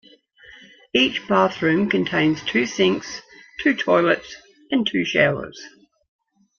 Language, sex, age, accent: English, female, 60-69, Australian English